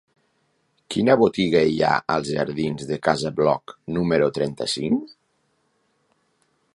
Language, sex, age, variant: Catalan, male, 40-49, Nord-Occidental